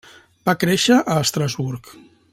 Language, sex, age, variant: Catalan, male, 50-59, Central